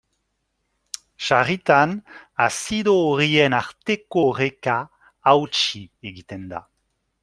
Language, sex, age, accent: Basque, male, 40-49, Nafar-lapurtarra edo Zuberotarra (Lapurdi, Nafarroa Beherea, Zuberoa)